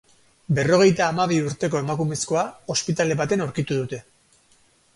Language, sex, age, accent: Basque, male, 40-49, Mendebalekoa (Araba, Bizkaia, Gipuzkoako mendebaleko herri batzuk)